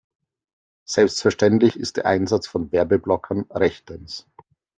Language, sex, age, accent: German, male, 30-39, Österreichisches Deutsch